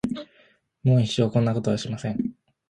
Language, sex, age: Japanese, male, under 19